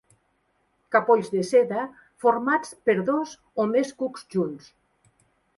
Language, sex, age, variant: Catalan, female, 50-59, Central